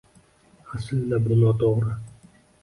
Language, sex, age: Uzbek, male, 19-29